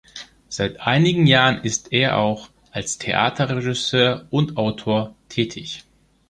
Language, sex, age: German, male, 30-39